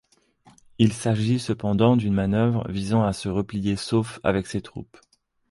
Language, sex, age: French, male, 30-39